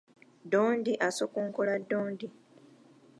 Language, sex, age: Ganda, female, 30-39